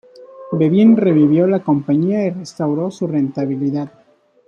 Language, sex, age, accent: Spanish, male, 19-29, México